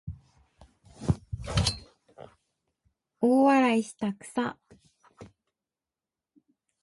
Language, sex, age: Japanese, female, 19-29